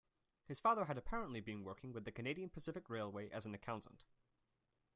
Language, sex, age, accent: English, male, 19-29, England English